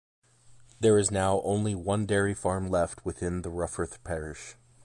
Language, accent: English, United States English